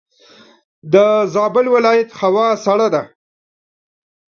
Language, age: Pashto, 30-39